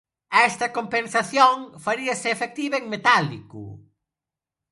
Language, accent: Galician, Neofalante